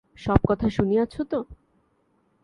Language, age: Bengali, 19-29